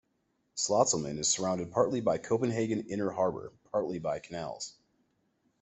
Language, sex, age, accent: English, male, 30-39, United States English